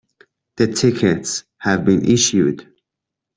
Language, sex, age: English, male, 30-39